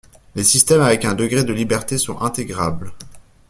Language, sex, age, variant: French, male, 19-29, Français de métropole